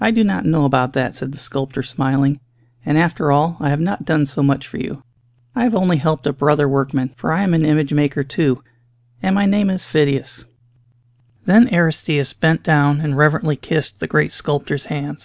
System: none